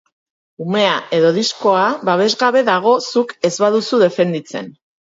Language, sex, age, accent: Basque, female, 40-49, Mendebalekoa (Araba, Bizkaia, Gipuzkoako mendebaleko herri batzuk)